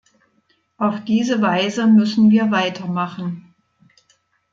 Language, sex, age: German, female, 60-69